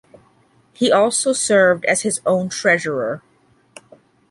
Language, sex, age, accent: English, female, 40-49, United States English